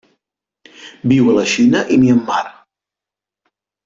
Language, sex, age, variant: Catalan, male, 50-59, Central